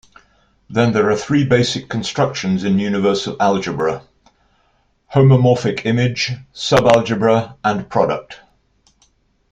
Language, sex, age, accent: English, male, 60-69, England English